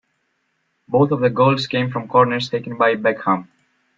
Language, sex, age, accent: English, male, 19-29, United States English